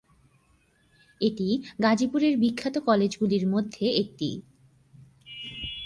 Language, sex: Bengali, female